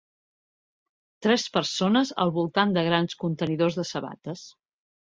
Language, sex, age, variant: Catalan, female, 40-49, Central